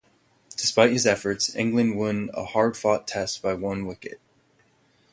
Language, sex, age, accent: English, male, 19-29, United States English